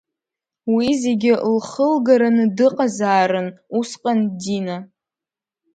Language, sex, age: Abkhazian, female, under 19